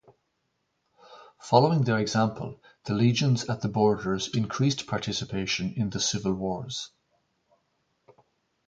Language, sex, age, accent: English, male, 50-59, Irish English